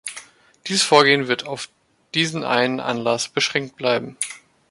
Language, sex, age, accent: German, male, 30-39, Deutschland Deutsch